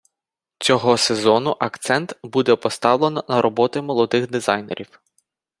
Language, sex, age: Ukrainian, male, 30-39